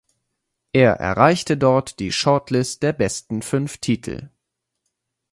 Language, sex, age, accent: German, male, 30-39, Deutschland Deutsch